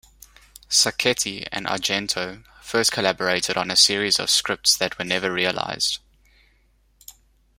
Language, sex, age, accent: English, male, 30-39, Southern African (South Africa, Zimbabwe, Namibia)